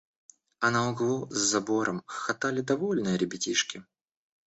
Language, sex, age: Russian, male, 19-29